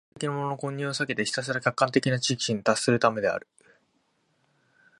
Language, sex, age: Japanese, male, 19-29